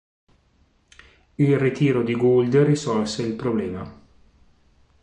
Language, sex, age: Italian, male, 50-59